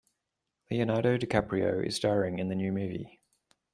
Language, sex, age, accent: English, male, 40-49, Australian English